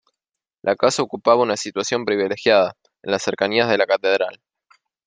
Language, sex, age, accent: Spanish, male, 19-29, Rioplatense: Argentina, Uruguay, este de Bolivia, Paraguay